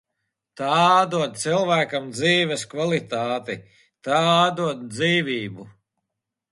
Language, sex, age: Latvian, male, 40-49